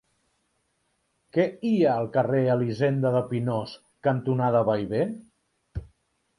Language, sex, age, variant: Catalan, male, 50-59, Central